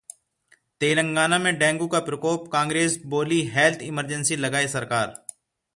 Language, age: Hindi, 30-39